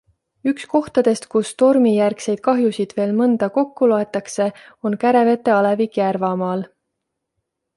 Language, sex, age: Estonian, female, 30-39